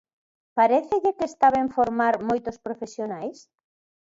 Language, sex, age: Galician, female, 50-59